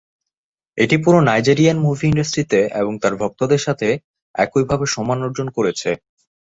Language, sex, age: Bengali, male, 19-29